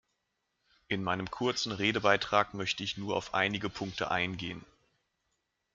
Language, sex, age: German, male, 19-29